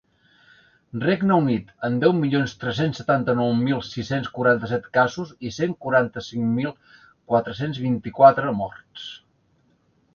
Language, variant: Catalan, Central